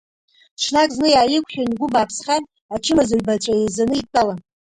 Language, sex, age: Abkhazian, female, 50-59